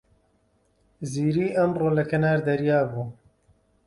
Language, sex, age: Central Kurdish, male, 40-49